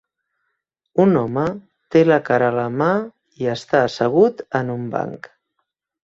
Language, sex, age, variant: Catalan, female, 50-59, Central